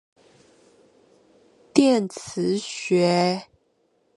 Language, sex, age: Chinese, female, 19-29